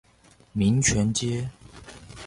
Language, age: Chinese, 30-39